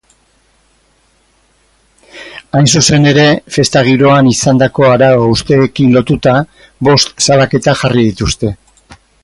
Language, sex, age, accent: Basque, male, 60-69, Mendebalekoa (Araba, Bizkaia, Gipuzkoako mendebaleko herri batzuk)